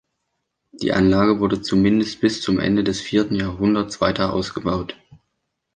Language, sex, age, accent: German, male, under 19, Deutschland Deutsch